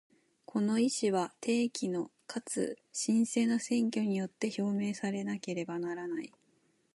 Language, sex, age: Japanese, female, 19-29